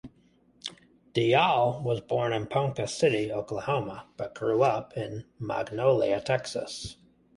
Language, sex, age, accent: English, male, 30-39, United States English